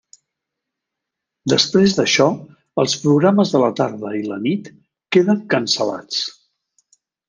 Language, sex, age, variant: Catalan, male, 60-69, Central